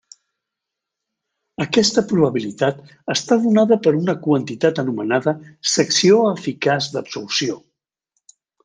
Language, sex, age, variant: Catalan, male, 60-69, Central